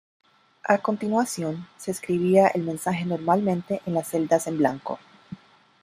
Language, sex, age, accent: Spanish, female, 30-39, América central